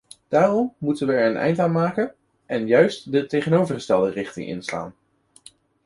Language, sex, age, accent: Dutch, male, 19-29, Nederlands Nederlands